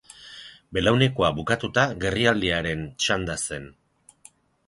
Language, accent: Basque, Erdialdekoa edo Nafarra (Gipuzkoa, Nafarroa)